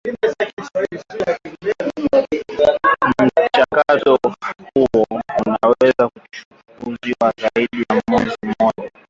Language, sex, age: Swahili, male, 19-29